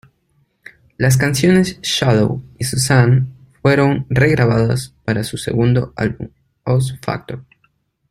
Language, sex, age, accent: Spanish, male, 30-39, Andino-Pacífico: Colombia, Perú, Ecuador, oeste de Bolivia y Venezuela andina